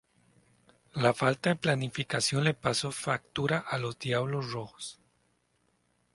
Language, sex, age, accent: Spanish, male, 30-39, América central